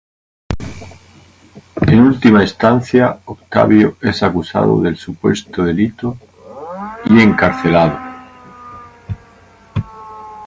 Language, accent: Spanish, España: Sur peninsular (Andalucia, Extremadura, Murcia)